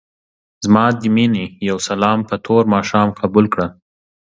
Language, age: Pashto, 30-39